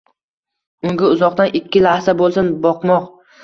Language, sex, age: Uzbek, male, under 19